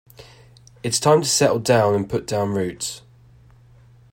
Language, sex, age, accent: English, male, 19-29, England English